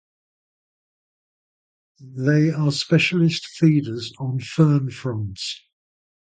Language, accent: English, England English